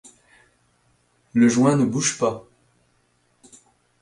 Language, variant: French, Français de métropole